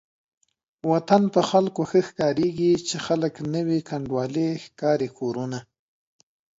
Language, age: Pashto, 19-29